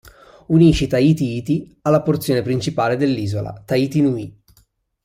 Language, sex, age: Italian, male, 19-29